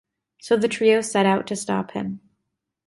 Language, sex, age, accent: English, female, 19-29, United States English